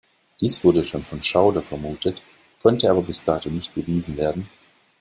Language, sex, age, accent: German, male, 50-59, Deutschland Deutsch